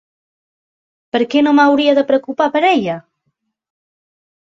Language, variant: Catalan, Central